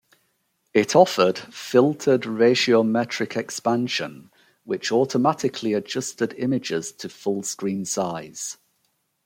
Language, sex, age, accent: English, male, 40-49, England English